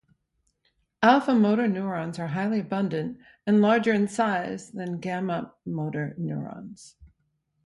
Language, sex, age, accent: English, female, 60-69, United States English